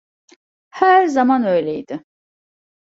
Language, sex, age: Turkish, female, 50-59